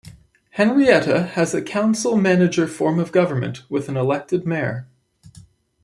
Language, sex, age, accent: English, male, 19-29, Canadian English